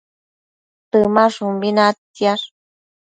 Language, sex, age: Matsés, female, 30-39